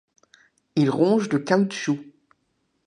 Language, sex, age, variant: French, female, 60-69, Français de métropole